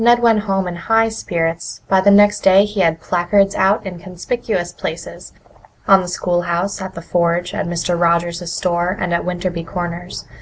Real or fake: real